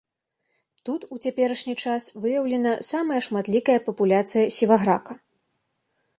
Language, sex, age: Belarusian, female, 19-29